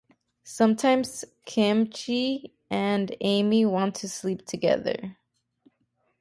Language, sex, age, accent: English, female, 19-29, United States English